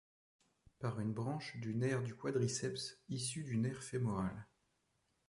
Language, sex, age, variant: French, male, 30-39, Français de métropole